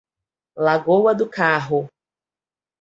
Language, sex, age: Portuguese, female, 40-49